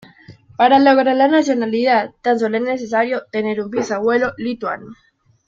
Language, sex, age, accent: Spanish, female, under 19, América central